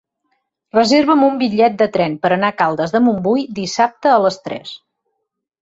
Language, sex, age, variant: Catalan, female, 40-49, Central